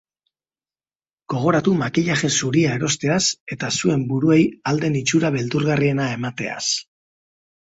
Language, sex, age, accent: Basque, male, 30-39, Mendebalekoa (Araba, Bizkaia, Gipuzkoako mendebaleko herri batzuk)